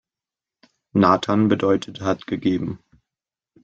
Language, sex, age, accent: German, male, 19-29, Deutschland Deutsch